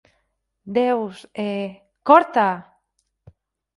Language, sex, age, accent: Galician, female, 19-29, Atlántico (seseo e gheada)